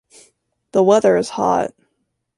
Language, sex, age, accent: English, female, under 19, United States English